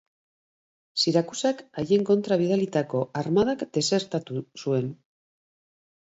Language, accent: Basque, Mendebalekoa (Araba, Bizkaia, Gipuzkoako mendebaleko herri batzuk)